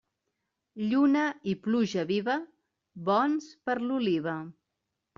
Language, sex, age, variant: Catalan, female, 40-49, Central